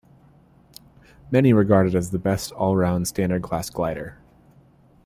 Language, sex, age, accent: English, male, 19-29, United States English